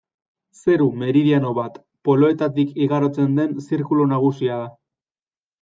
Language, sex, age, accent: Basque, male, 19-29, Erdialdekoa edo Nafarra (Gipuzkoa, Nafarroa)